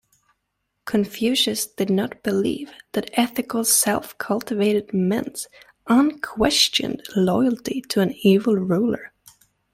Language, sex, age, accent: English, female, 19-29, England English